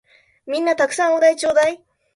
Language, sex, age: Japanese, female, 19-29